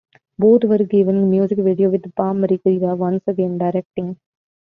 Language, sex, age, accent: English, female, 19-29, United States English